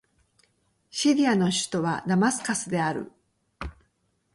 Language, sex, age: Japanese, female, 50-59